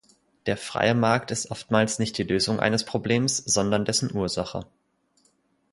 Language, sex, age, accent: German, male, 19-29, Deutschland Deutsch